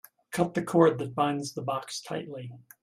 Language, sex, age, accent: English, male, 70-79, United States English